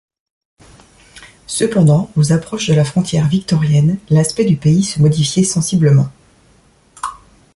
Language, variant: French, Français de métropole